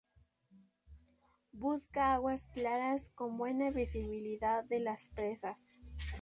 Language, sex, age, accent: Spanish, female, under 19, México